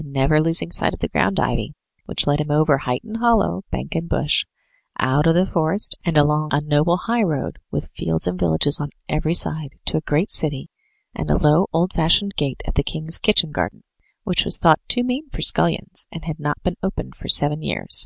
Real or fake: real